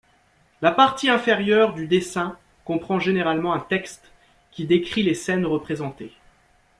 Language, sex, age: French, male, 30-39